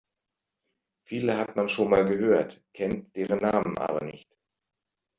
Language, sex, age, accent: German, male, 40-49, Deutschland Deutsch